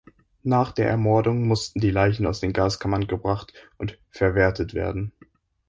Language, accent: German, Deutschland Deutsch